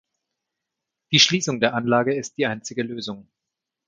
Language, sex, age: German, male, 40-49